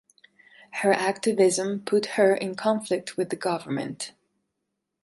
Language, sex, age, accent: English, female, 40-49, United States English